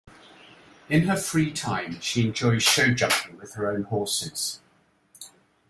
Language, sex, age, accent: English, male, 50-59, England English